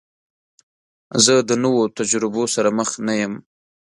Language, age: Pashto, 19-29